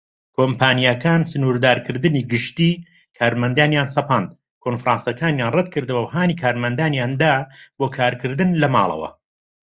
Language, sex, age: Central Kurdish, male, 50-59